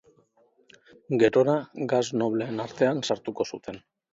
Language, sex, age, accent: Basque, male, 40-49, Mendebalekoa (Araba, Bizkaia, Gipuzkoako mendebaleko herri batzuk)